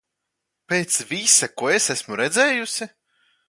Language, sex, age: Latvian, male, 19-29